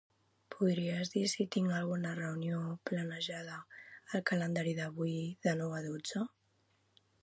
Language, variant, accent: Catalan, Central, central